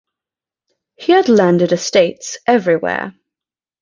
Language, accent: English, United States English